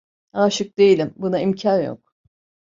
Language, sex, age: Turkish, female, 70-79